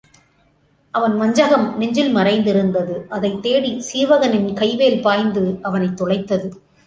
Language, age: Tamil, 50-59